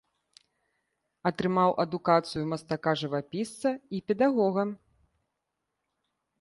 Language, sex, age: Belarusian, female, 30-39